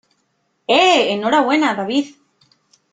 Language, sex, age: Spanish, female, 19-29